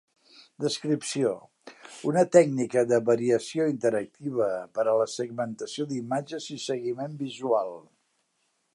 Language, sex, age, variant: Catalan, male, 60-69, Central